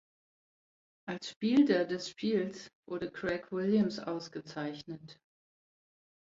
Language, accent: German, Hochdeutsch